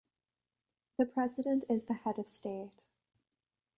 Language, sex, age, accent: English, female, 30-39, England English